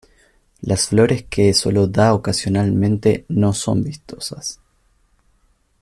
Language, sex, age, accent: Spanish, male, 19-29, Rioplatense: Argentina, Uruguay, este de Bolivia, Paraguay